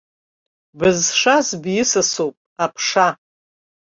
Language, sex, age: Abkhazian, female, 60-69